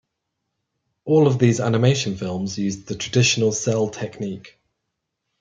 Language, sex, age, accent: English, male, 30-39, England English